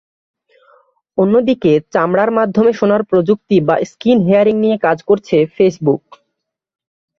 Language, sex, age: Bengali, male, 19-29